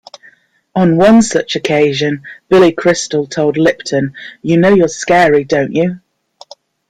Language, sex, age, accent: English, female, 40-49, England English